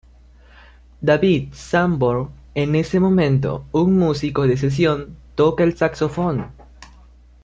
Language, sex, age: Spanish, male, under 19